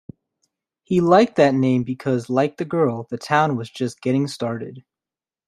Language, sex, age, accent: English, male, 19-29, United States English